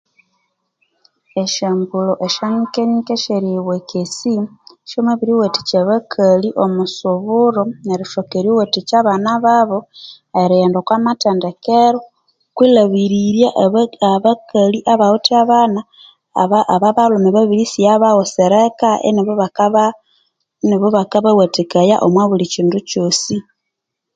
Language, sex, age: Konzo, female, 30-39